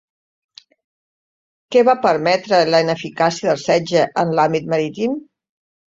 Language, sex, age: Catalan, female, 50-59